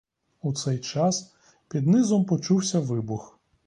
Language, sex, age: Ukrainian, male, 30-39